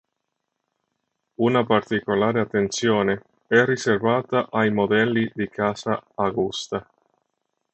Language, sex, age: Italian, male, 30-39